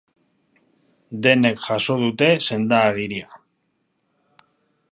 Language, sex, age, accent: Basque, male, 30-39, Mendebalekoa (Araba, Bizkaia, Gipuzkoako mendebaleko herri batzuk)